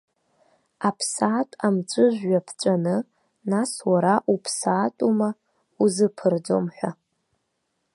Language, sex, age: Abkhazian, female, under 19